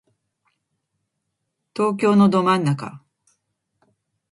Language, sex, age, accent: Japanese, female, 50-59, 標準語; 東京